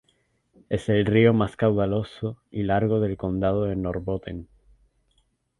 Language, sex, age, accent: Spanish, male, 19-29, España: Islas Canarias